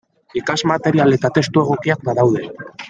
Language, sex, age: Basque, male, 19-29